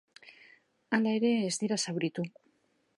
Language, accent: Basque, Mendebalekoa (Araba, Bizkaia, Gipuzkoako mendebaleko herri batzuk)